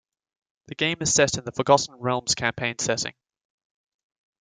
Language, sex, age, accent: English, male, 19-29, Australian English